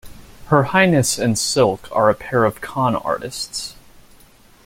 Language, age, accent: English, 19-29, United States English